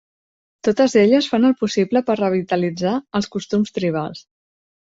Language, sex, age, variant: Catalan, female, 30-39, Central